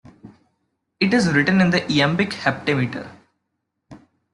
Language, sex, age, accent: English, male, 19-29, India and South Asia (India, Pakistan, Sri Lanka)